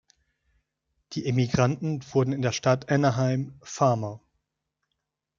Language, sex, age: German, male, 30-39